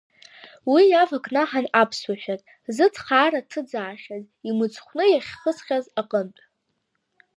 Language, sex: Abkhazian, female